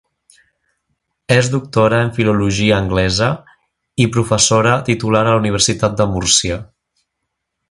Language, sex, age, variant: Catalan, male, 19-29, Central